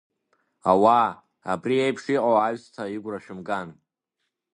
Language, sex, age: Abkhazian, male, under 19